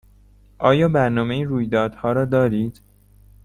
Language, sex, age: Persian, male, 19-29